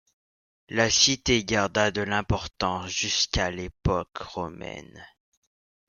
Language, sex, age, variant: French, male, under 19, Français de métropole